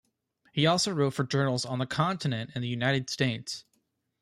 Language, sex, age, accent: English, male, under 19, United States English